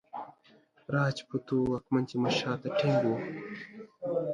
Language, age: Pashto, under 19